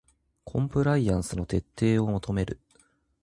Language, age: Japanese, 19-29